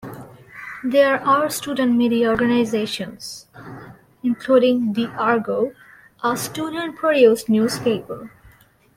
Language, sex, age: English, female, 19-29